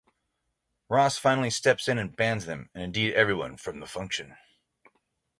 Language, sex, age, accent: English, male, 40-49, United States English; West Coast